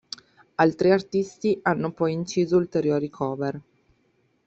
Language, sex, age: Italian, female, 30-39